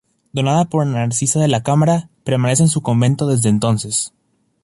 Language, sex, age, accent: Spanish, male, under 19, México